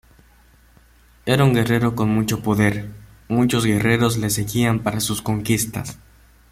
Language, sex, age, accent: Spanish, male, under 19, Caribe: Cuba, Venezuela, Puerto Rico, República Dominicana, Panamá, Colombia caribeña, México caribeño, Costa del golfo de México